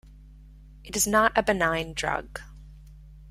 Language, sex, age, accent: English, female, 30-39, United States English